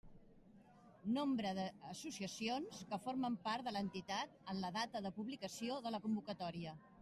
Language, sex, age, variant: Catalan, female, 60-69, Central